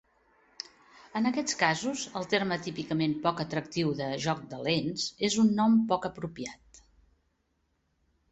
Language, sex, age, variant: Catalan, female, 60-69, Central